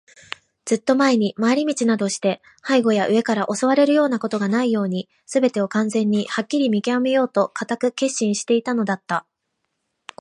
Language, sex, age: Japanese, female, 19-29